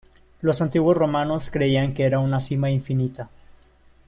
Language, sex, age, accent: Spanish, male, 19-29, México